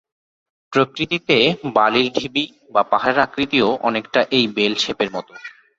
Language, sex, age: Bengali, male, 30-39